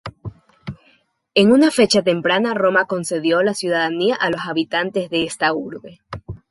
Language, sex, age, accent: Spanish, female, 19-29, Andino-Pacífico: Colombia, Perú, Ecuador, oeste de Bolivia y Venezuela andina